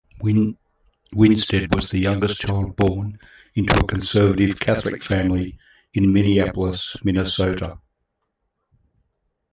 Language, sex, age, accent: English, male, 60-69, Australian English